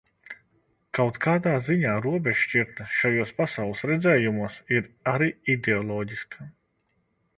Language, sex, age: Latvian, male, 30-39